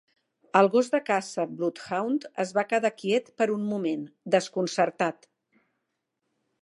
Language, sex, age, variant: Catalan, female, 50-59, Central